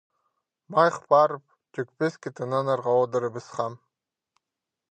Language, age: Khakas, 19-29